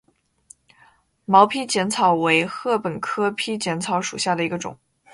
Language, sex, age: Chinese, female, 19-29